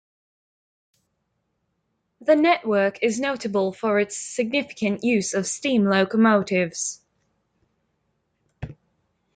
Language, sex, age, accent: English, female, under 19, England English